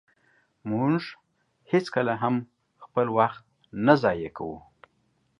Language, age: Pashto, 50-59